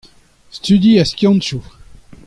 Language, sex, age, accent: Breton, male, 60-69, Kerneveg